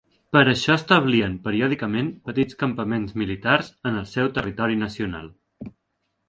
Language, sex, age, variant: Catalan, male, 19-29, Central